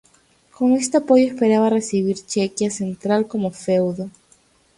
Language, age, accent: Spanish, 19-29, Andino-Pacífico: Colombia, Perú, Ecuador, oeste de Bolivia y Venezuela andina